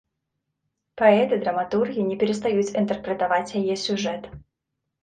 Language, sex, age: Belarusian, female, 19-29